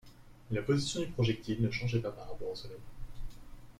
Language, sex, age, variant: French, male, 19-29, Français de métropole